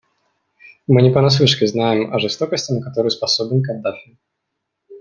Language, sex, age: Russian, male, 19-29